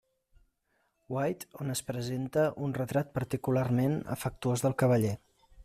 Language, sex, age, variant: Catalan, male, 30-39, Central